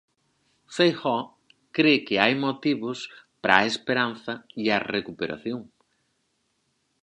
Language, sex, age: Galician, male, 40-49